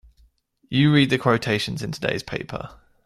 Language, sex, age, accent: English, male, 30-39, England English